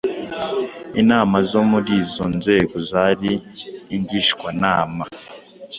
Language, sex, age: Kinyarwanda, male, under 19